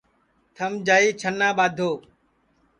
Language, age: Sansi, 19-29